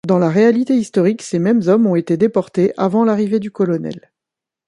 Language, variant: French, Français de métropole